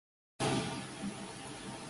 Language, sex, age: Bengali, male, 19-29